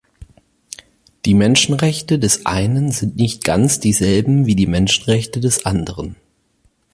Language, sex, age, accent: German, male, 30-39, Deutschland Deutsch